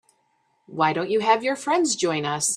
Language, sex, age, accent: English, female, 50-59, United States English